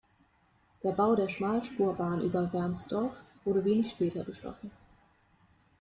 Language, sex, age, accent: German, female, 19-29, Deutschland Deutsch